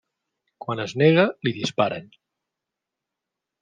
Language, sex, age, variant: Catalan, male, 40-49, Central